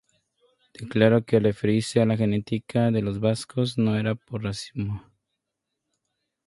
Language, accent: Spanish, México